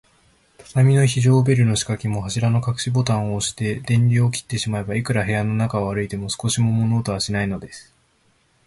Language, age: Japanese, 19-29